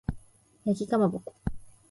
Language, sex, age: Japanese, female, 19-29